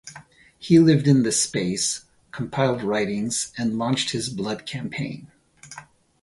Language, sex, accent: English, male, United States English